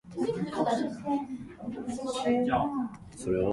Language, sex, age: Japanese, male, under 19